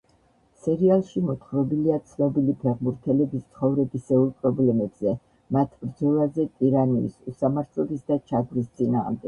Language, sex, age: Georgian, female, 70-79